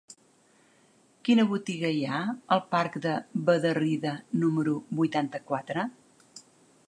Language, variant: Catalan, Central